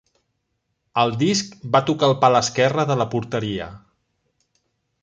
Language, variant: Catalan, Central